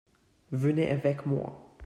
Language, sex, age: French, male, under 19